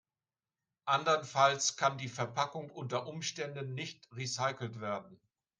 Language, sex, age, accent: German, male, 60-69, Deutschland Deutsch